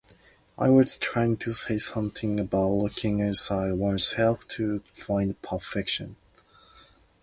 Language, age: English, 19-29